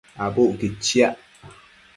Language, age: Matsés, 19-29